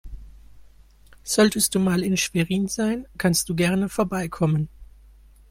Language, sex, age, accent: German, male, 19-29, Deutschland Deutsch